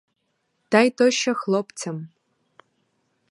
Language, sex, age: Ukrainian, female, 19-29